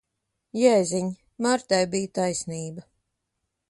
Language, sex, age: Latvian, female, 30-39